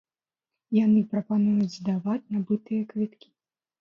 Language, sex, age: Belarusian, female, under 19